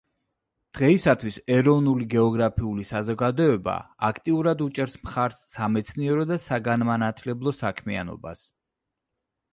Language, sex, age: Georgian, male, 40-49